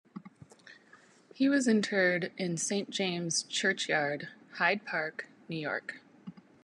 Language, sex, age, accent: English, female, 30-39, United States English